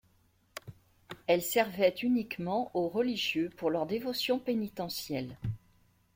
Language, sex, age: French, female, 60-69